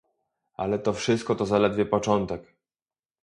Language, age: Polish, 19-29